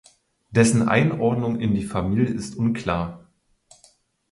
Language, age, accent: German, 19-29, Deutschland Deutsch